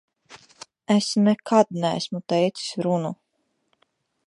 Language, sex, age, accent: Latvian, female, 19-29, Dzimtā valoda